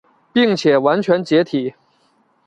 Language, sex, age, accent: Chinese, male, 30-39, 出生地：北京市